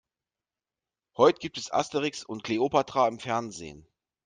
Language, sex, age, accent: German, male, 40-49, Deutschland Deutsch